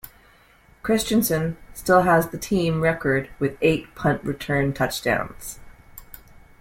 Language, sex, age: English, female, 40-49